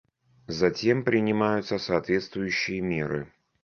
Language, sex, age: Russian, male, 30-39